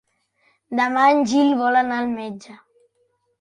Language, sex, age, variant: Catalan, male, 40-49, Central